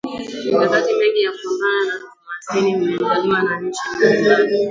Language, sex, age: Swahili, female, 19-29